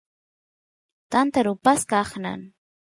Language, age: Santiago del Estero Quichua, 30-39